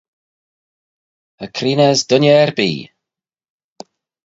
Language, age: Manx, 40-49